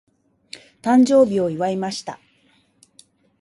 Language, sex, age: Japanese, female, 50-59